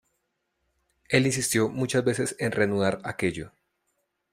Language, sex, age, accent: Spanish, male, 30-39, Andino-Pacífico: Colombia, Perú, Ecuador, oeste de Bolivia y Venezuela andina